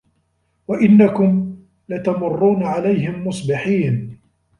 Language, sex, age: Arabic, male, 30-39